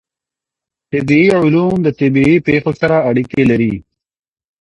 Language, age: Pashto, 30-39